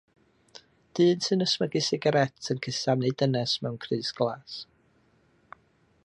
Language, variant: Welsh, North-Western Welsh